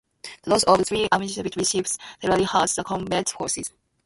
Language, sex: English, female